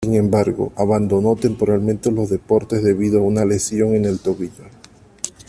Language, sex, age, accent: Spanish, male, 30-39, Caribe: Cuba, Venezuela, Puerto Rico, República Dominicana, Panamá, Colombia caribeña, México caribeño, Costa del golfo de México